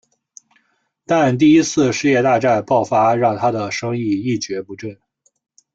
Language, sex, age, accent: Chinese, male, 19-29, 出生地：河南省